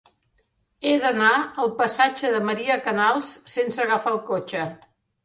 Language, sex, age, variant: Catalan, female, 60-69, Central